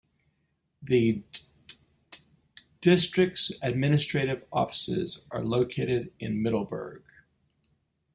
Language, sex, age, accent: English, male, 50-59, United States English